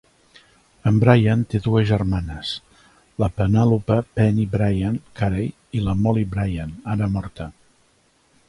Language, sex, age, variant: Catalan, male, 60-69, Central